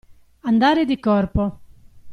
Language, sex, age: Italian, female, 50-59